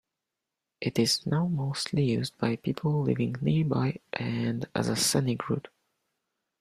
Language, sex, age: English, male, 30-39